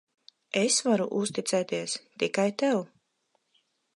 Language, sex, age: Latvian, female, 30-39